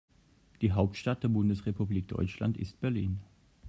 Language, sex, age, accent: German, male, 30-39, Deutschland Deutsch